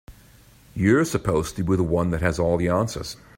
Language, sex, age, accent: English, male, 60-69, United States English